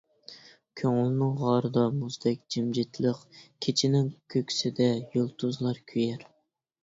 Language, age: Uyghur, 30-39